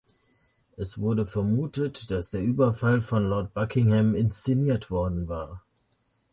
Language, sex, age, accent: German, male, 19-29, Deutschland Deutsch